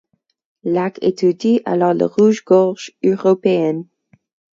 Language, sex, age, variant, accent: French, female, 19-29, Français d'Amérique du Nord, Français du Canada